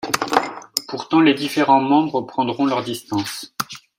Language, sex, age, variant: French, male, 40-49, Français de métropole